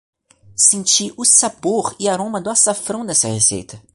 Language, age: Portuguese, under 19